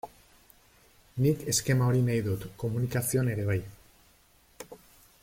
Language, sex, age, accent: Basque, male, 30-39, Erdialdekoa edo Nafarra (Gipuzkoa, Nafarroa)